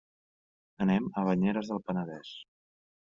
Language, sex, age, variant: Catalan, male, 30-39, Central